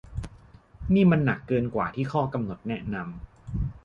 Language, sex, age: Thai, male, 40-49